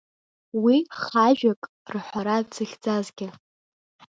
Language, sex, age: Abkhazian, female, under 19